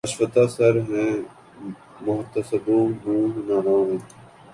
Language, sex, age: Urdu, male, 19-29